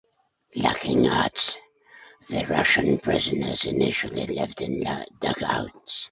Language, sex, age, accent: English, male, 70-79, Scottish English